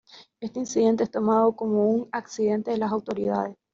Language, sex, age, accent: Spanish, female, 19-29, América central